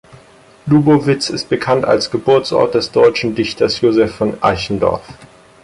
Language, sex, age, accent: German, male, under 19, Deutschland Deutsch